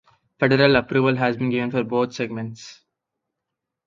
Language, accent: English, India and South Asia (India, Pakistan, Sri Lanka)